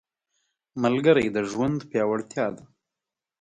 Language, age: Pashto, 19-29